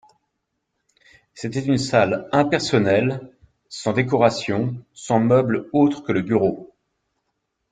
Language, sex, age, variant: French, male, 40-49, Français de métropole